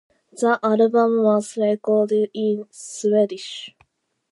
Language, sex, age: English, female, under 19